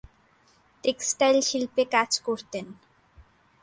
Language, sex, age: Bengali, female, under 19